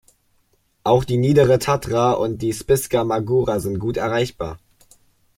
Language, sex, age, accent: German, male, under 19, Deutschland Deutsch